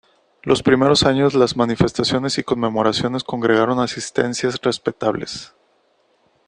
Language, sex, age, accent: Spanish, male, 30-39, México